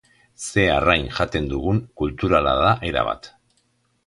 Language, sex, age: Basque, male, 50-59